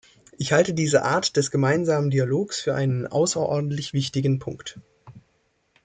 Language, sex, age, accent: German, male, 19-29, Deutschland Deutsch